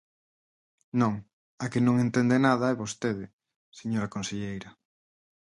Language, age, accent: Galician, 30-39, Normativo (estándar)